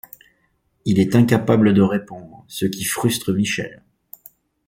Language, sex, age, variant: French, male, 40-49, Français de métropole